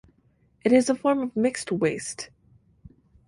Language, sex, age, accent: English, female, 19-29, United States English